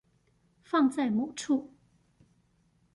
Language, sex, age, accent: Chinese, female, 40-49, 出生地：臺北市